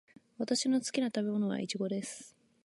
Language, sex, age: Japanese, female, under 19